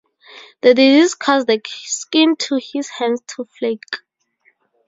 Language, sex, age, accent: English, female, 19-29, Southern African (South Africa, Zimbabwe, Namibia)